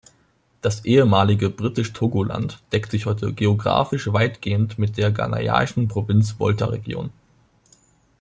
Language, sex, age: German, male, under 19